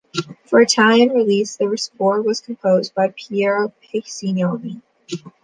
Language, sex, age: English, female, under 19